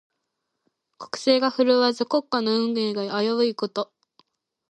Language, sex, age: Japanese, female, 19-29